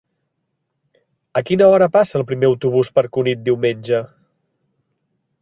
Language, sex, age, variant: Catalan, male, 40-49, Central